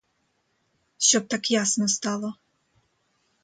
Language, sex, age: Ukrainian, female, 30-39